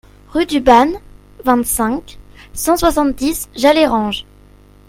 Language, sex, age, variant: French, female, under 19, Français de métropole